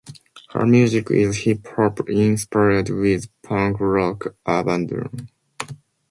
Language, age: English, 19-29